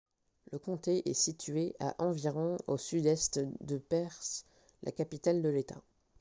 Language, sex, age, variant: French, male, under 19, Français de métropole